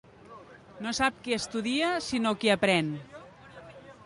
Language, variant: Catalan, Central